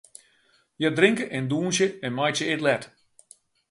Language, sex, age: Western Frisian, male, 50-59